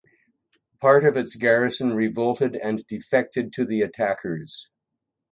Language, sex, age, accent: English, male, 70-79, Canadian English